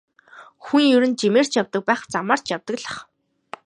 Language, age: Mongolian, 19-29